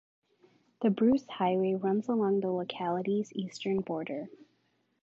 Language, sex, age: English, female, under 19